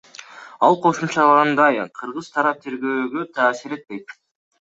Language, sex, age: Kyrgyz, male, under 19